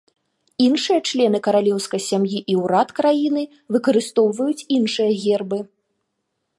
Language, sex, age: Belarusian, female, 30-39